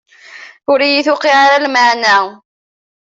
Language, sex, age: Kabyle, female, 19-29